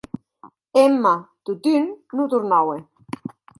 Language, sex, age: Occitan, female, 30-39